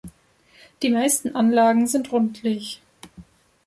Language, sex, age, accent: German, female, under 19, Deutschland Deutsch